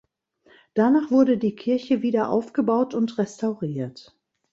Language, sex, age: German, female, 60-69